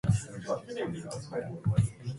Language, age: Cantonese, 19-29